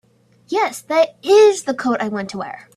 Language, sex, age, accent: English, female, under 19, United States English